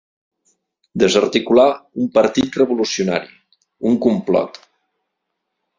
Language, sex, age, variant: Catalan, male, 40-49, Central